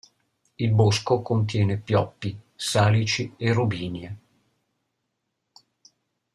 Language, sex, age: Italian, male, 50-59